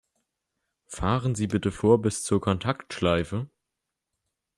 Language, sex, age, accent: German, male, under 19, Deutschland Deutsch